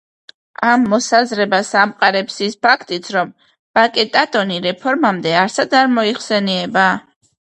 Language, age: Georgian, under 19